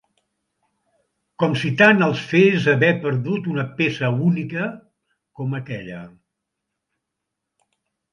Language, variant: Catalan, Central